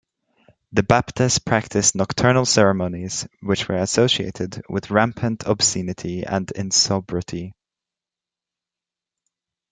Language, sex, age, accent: English, male, under 19, England English